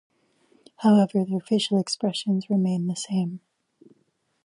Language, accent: English, United States English